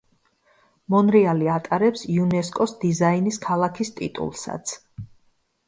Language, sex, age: Georgian, female, 40-49